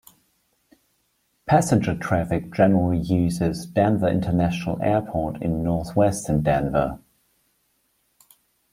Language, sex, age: English, male, 30-39